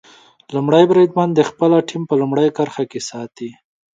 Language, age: Pashto, 19-29